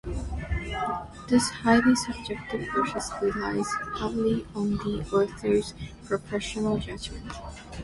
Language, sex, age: English, female, 19-29